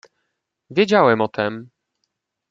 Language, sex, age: Polish, male, 19-29